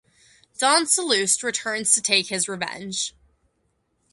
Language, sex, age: English, female, under 19